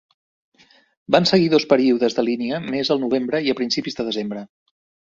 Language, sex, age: Catalan, male, 40-49